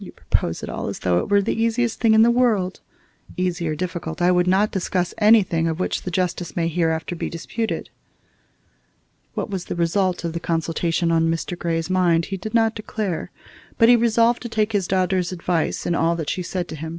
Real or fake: real